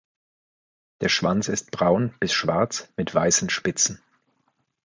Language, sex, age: German, male, 50-59